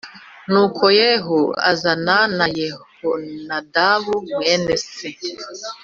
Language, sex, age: Kinyarwanda, female, 30-39